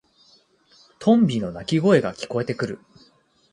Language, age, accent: Japanese, 19-29, 標準語